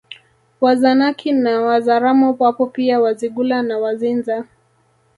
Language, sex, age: Swahili, male, 30-39